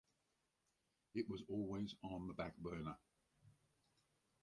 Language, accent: English, Australian English